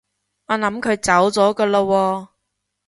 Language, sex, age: Cantonese, female, 19-29